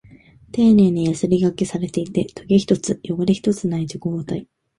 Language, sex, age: Japanese, female, 19-29